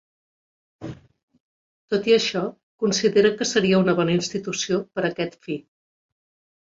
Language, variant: Catalan, Central